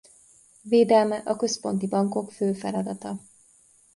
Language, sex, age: Hungarian, female, 19-29